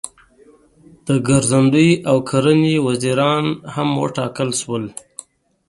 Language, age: Pashto, 30-39